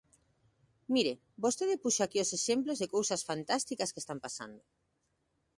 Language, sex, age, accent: Galician, female, 30-39, Normativo (estándar)